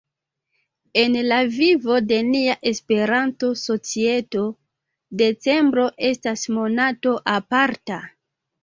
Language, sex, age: Esperanto, female, 19-29